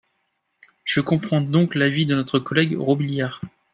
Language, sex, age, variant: French, male, 19-29, Français de métropole